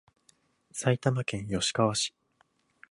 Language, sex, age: Japanese, male, 19-29